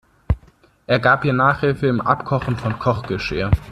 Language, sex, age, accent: German, male, 19-29, Deutschland Deutsch